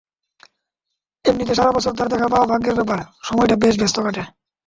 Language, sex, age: Bengali, male, 19-29